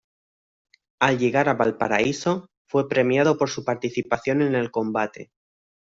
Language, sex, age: Spanish, male, 19-29